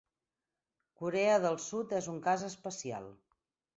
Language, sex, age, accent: Catalan, female, 40-49, gironí